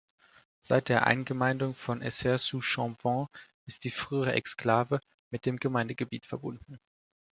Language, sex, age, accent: German, male, 19-29, Deutschland Deutsch